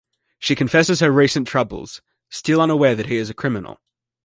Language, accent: English, Australian English